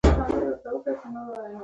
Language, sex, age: Pashto, female, 30-39